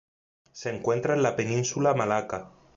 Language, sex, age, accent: Spanish, male, 19-29, España: Sur peninsular (Andalucia, Extremadura, Murcia)